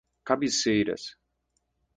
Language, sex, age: Portuguese, male, 19-29